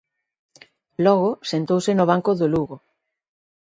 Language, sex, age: Galician, female, 50-59